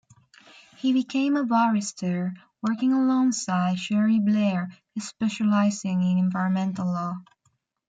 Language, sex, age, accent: English, female, 19-29, Irish English